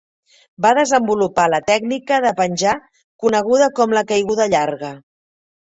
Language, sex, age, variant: Catalan, female, 40-49, Central